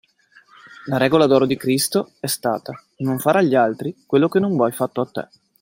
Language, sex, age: Italian, male, 30-39